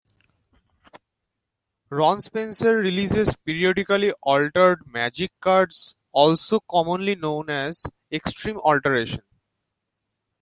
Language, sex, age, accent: English, male, 19-29, India and South Asia (India, Pakistan, Sri Lanka)